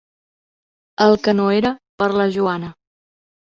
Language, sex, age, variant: Catalan, female, 30-39, Central